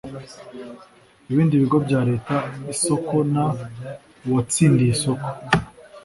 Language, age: Kinyarwanda, 19-29